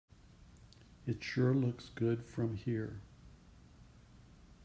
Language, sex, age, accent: English, male, 70-79, United States English